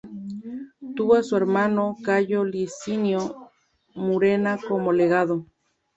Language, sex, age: Spanish, female, 30-39